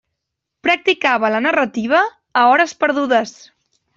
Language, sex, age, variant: Catalan, female, 19-29, Central